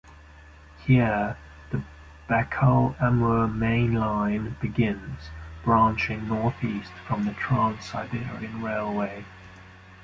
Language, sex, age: English, male, 30-39